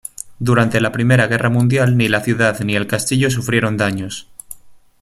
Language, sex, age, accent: Spanish, male, 30-39, España: Norte peninsular (Asturias, Castilla y León, Cantabria, País Vasco, Navarra, Aragón, La Rioja, Guadalajara, Cuenca)